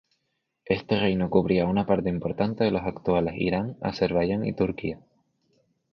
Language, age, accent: Spanish, 19-29, España: Islas Canarias